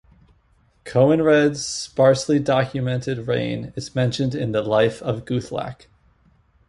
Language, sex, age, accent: English, male, 19-29, United States English